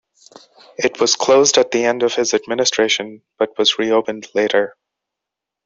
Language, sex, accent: English, male, India and South Asia (India, Pakistan, Sri Lanka)